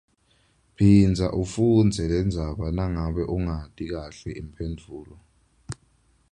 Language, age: Swati, 19-29